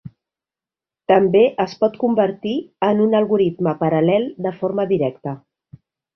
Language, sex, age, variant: Catalan, female, 40-49, Nord-Occidental